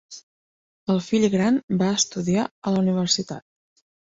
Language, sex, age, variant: Catalan, female, 30-39, Central